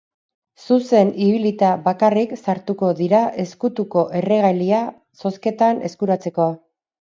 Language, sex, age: Basque, female, 30-39